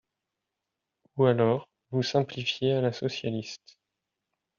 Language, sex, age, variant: French, male, 19-29, Français de métropole